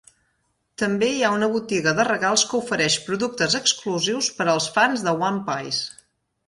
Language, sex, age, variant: Catalan, female, 40-49, Central